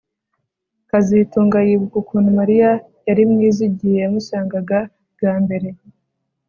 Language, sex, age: Kinyarwanda, male, 19-29